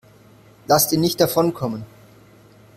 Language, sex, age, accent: German, male, 19-29, Deutschland Deutsch